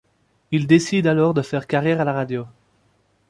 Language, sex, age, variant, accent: French, male, 19-29, Français d'Europe, Français de Belgique